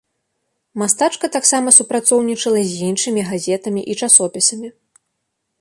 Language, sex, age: Belarusian, female, 19-29